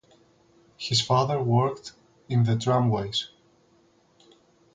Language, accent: English, Greek